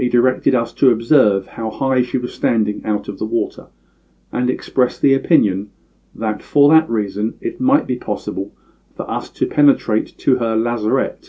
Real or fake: real